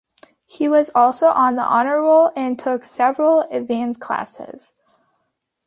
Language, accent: English, United States English